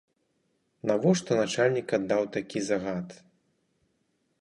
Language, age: Belarusian, 19-29